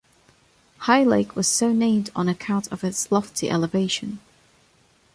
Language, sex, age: English, female, under 19